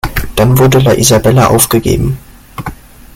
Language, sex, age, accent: German, male, 19-29, Deutschland Deutsch